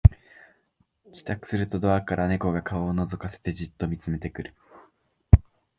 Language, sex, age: Japanese, male, 19-29